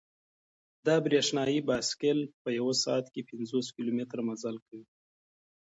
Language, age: Pashto, 30-39